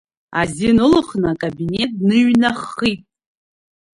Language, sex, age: Abkhazian, female, 40-49